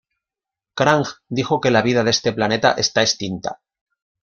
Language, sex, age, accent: Spanish, male, 50-59, España: Norte peninsular (Asturias, Castilla y León, Cantabria, País Vasco, Navarra, Aragón, La Rioja, Guadalajara, Cuenca)